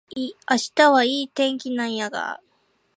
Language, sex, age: Japanese, female, 19-29